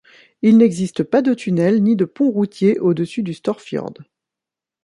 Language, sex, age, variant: French, female, 30-39, Français de métropole